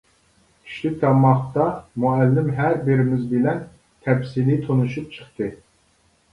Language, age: Uyghur, 40-49